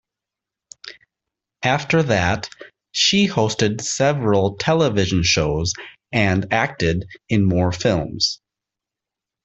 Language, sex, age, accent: English, male, 30-39, United States English